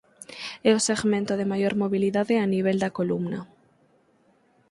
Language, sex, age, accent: Galician, female, 19-29, Oriental (común en zona oriental)